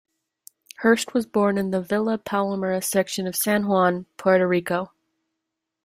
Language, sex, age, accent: English, female, under 19, United States English